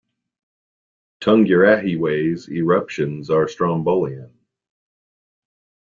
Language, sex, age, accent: English, male, 40-49, United States English